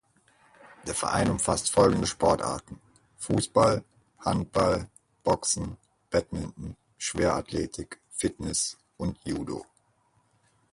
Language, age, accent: German, 30-39, Deutschland Deutsch